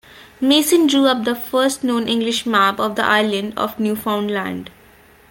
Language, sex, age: English, female, 19-29